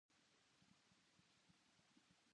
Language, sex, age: Japanese, female, under 19